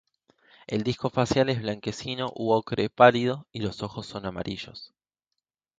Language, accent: Spanish, Rioplatense: Argentina, Uruguay, este de Bolivia, Paraguay